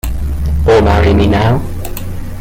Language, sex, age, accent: English, male, 19-29, England English